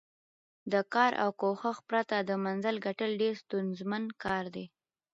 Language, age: Pashto, under 19